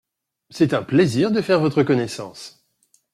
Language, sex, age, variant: French, male, 40-49, Français de métropole